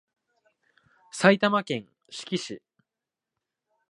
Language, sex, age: Japanese, male, under 19